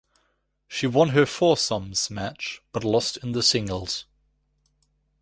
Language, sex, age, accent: English, male, 19-29, England English